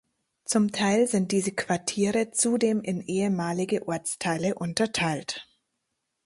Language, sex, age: German, female, 30-39